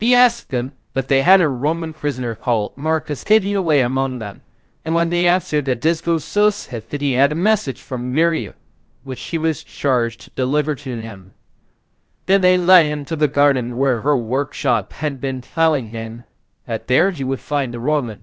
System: TTS, VITS